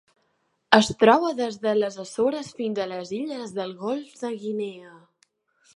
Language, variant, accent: Catalan, Balear, balear